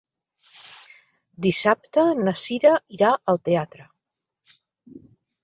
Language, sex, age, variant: Catalan, female, 50-59, Central